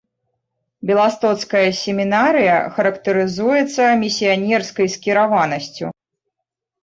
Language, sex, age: Belarusian, female, 30-39